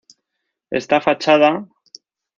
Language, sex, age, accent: Spanish, male, 19-29, España: Norte peninsular (Asturias, Castilla y León, Cantabria, País Vasco, Navarra, Aragón, La Rioja, Guadalajara, Cuenca)